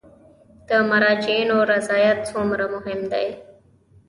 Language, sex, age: Pashto, female, 19-29